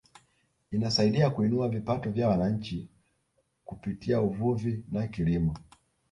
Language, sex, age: Swahili, male, 19-29